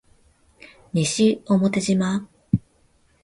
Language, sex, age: Japanese, female, 30-39